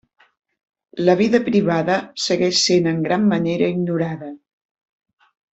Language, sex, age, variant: Catalan, female, 50-59, Central